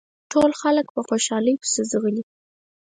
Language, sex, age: Pashto, female, under 19